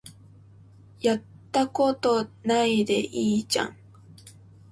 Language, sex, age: Japanese, female, 19-29